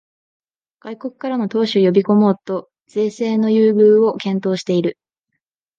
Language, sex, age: Japanese, female, under 19